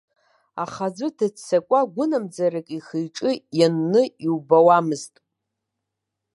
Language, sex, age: Abkhazian, female, 50-59